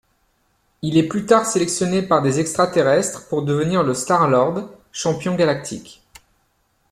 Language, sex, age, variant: French, male, 40-49, Français de métropole